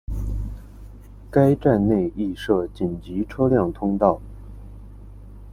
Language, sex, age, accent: Chinese, male, 19-29, 出生地：河南省